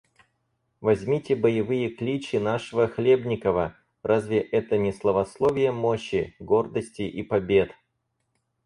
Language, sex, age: Russian, male, 19-29